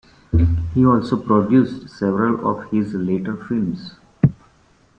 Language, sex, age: English, male, 30-39